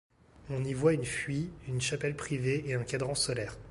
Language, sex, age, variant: French, male, 19-29, Français de métropole